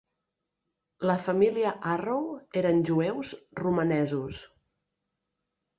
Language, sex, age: Catalan, female, 40-49